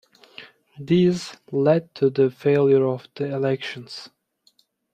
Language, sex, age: English, male, 19-29